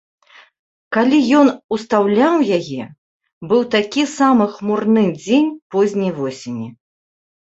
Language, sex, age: Belarusian, female, 40-49